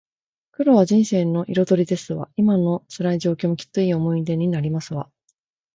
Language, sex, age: Japanese, female, 30-39